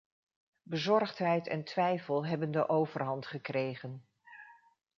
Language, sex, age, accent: Dutch, female, 60-69, Nederlands Nederlands